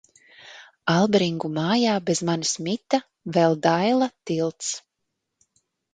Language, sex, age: Latvian, female, 30-39